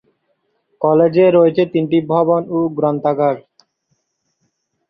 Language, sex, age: Bengali, male, 19-29